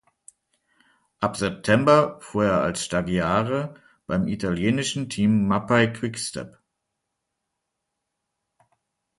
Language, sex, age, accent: German, male, 30-39, Deutschland Deutsch